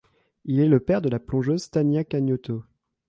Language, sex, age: French, male, under 19